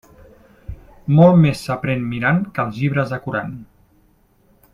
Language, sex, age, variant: Catalan, male, 40-49, Central